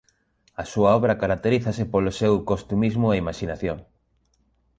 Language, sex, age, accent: Galician, male, 30-39, Normativo (estándar)